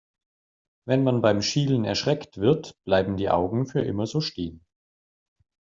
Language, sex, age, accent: German, male, 40-49, Deutschland Deutsch